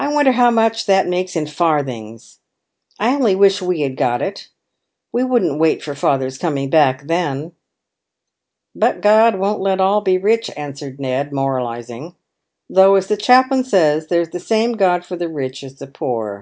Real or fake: real